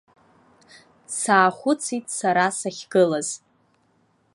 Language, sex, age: Abkhazian, female, under 19